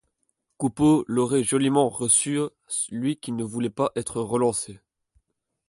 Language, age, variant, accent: French, under 19, Français d'Europe, Français de Belgique